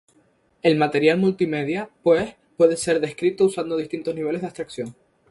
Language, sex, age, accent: Spanish, male, 19-29, España: Islas Canarias